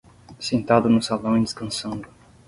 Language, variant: Portuguese, Portuguese (Brasil)